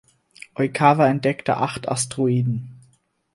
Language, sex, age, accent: German, male, 19-29, Deutschland Deutsch